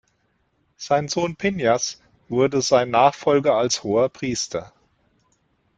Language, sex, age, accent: German, male, 40-49, Deutschland Deutsch